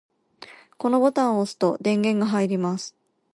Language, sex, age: Japanese, female, 40-49